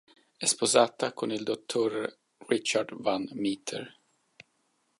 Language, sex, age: Italian, male, 50-59